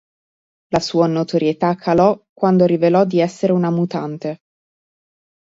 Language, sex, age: Italian, female, 30-39